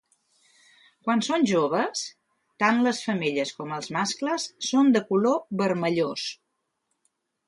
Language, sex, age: Catalan, female, 60-69